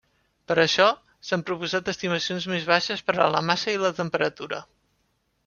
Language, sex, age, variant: Catalan, male, 19-29, Central